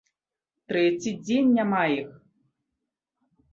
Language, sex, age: Belarusian, female, 30-39